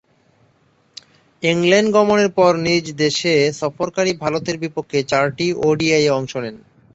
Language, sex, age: Bengali, male, 30-39